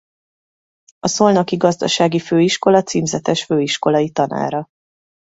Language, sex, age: Hungarian, female, 30-39